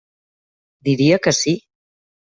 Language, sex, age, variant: Catalan, female, 50-59, Central